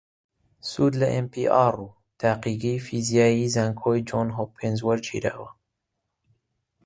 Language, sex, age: Central Kurdish, male, 19-29